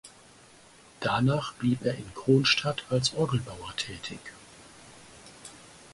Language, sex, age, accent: German, male, 50-59, Deutschland Deutsch